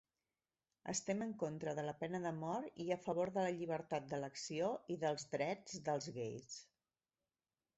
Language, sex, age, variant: Catalan, female, 40-49, Central